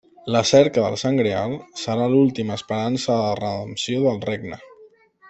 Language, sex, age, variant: Catalan, male, 30-39, Central